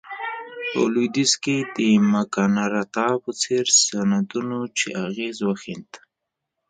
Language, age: Pashto, 19-29